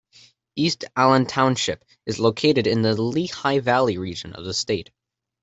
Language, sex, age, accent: English, male, under 19, United States English